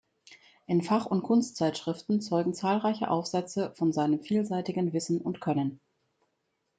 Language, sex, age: German, female, 50-59